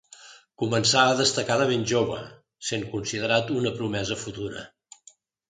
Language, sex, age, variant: Catalan, male, 60-69, Central